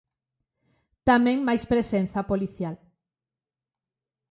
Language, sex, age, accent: Galician, female, 40-49, Normativo (estándar)